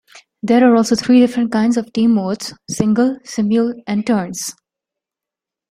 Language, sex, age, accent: English, female, 30-39, India and South Asia (India, Pakistan, Sri Lanka)